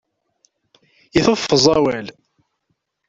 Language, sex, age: Kabyle, male, 19-29